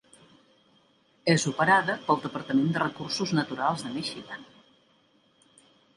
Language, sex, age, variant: Catalan, female, 60-69, Central